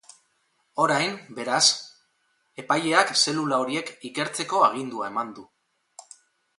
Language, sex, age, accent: Basque, male, 40-49, Mendebalekoa (Araba, Bizkaia, Gipuzkoako mendebaleko herri batzuk)